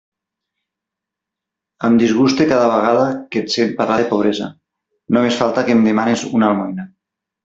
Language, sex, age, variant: Catalan, male, 40-49, Central